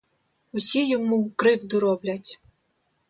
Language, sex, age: Ukrainian, female, 30-39